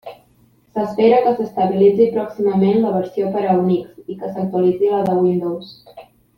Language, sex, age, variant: Catalan, female, 19-29, Central